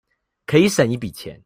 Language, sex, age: Chinese, male, 19-29